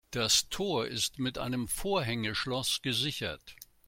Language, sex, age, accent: German, male, 70-79, Deutschland Deutsch